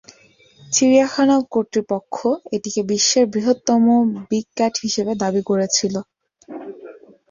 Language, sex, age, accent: Bengali, female, 30-39, Native